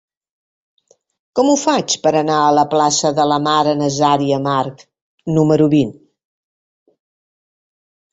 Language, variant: Catalan, Septentrional